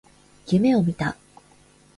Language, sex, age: Japanese, female, 19-29